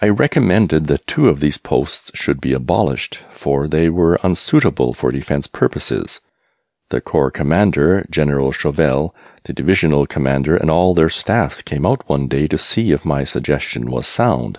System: none